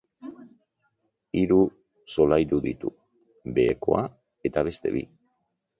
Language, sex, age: Basque, male, 60-69